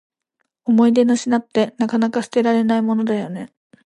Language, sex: Japanese, female